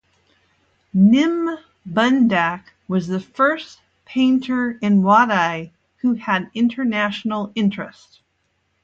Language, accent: English, United States English